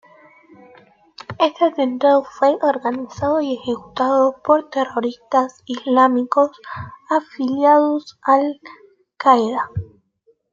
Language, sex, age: Spanish, female, 19-29